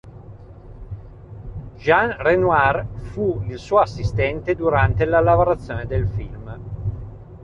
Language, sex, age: Italian, male, 30-39